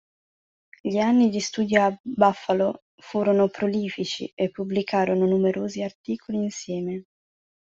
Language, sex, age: Italian, female, 19-29